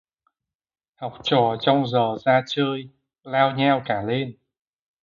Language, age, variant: Vietnamese, 19-29, Hà Nội